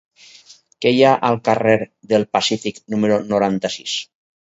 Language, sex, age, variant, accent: Catalan, male, 60-69, Valencià meridional, valencià